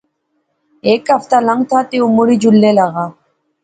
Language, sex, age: Pahari-Potwari, female, 19-29